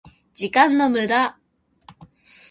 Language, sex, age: Japanese, female, 19-29